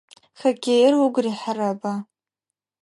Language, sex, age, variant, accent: Adyghe, female, under 19, Адыгабзэ (Кирил, пстэумэ зэдыряе), Бжъэдыгъу (Bjeduğ)